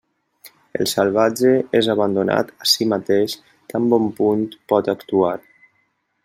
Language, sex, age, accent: Catalan, male, 19-29, valencià